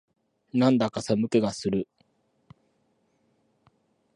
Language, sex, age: Japanese, male, 30-39